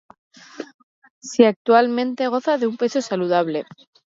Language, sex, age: Spanish, female, 40-49